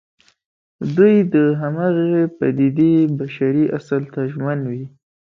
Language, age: Pashto, 19-29